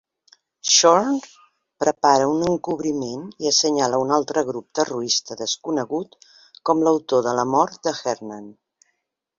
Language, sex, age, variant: Catalan, female, 50-59, Central